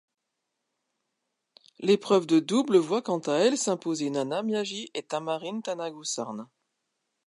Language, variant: French, Français de métropole